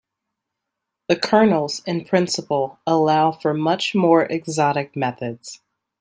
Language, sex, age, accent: English, female, 30-39, United States English